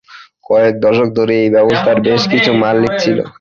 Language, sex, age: Bengali, male, 19-29